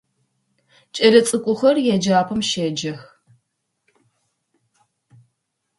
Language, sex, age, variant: Adyghe, female, 30-39, Адыгабзэ (Кирил, пстэумэ зэдыряе)